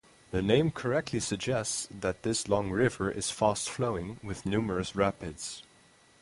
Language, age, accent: English, 19-29, United States English; England English